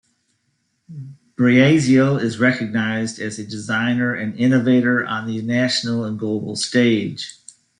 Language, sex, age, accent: English, male, 50-59, United States English